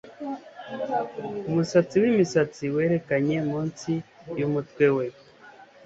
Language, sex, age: Kinyarwanda, male, 30-39